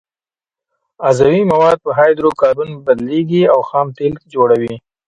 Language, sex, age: Pashto, male, 30-39